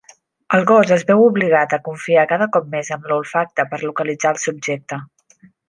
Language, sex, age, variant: Catalan, female, 30-39, Central